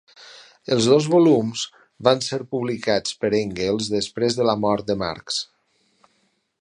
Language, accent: Catalan, valencià